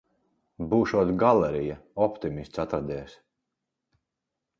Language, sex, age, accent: Latvian, male, 30-39, Vidzemes